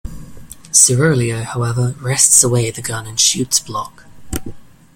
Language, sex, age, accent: English, male, 19-29, England English